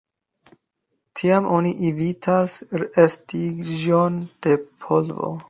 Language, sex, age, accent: Esperanto, male, 19-29, Internacia